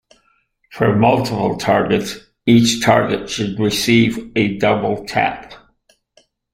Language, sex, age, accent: English, male, 60-69, United States English